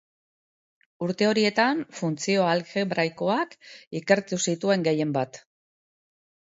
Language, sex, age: Basque, female, 50-59